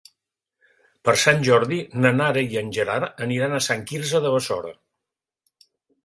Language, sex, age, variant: Catalan, male, 60-69, Central